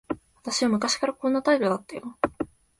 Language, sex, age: Japanese, female, 19-29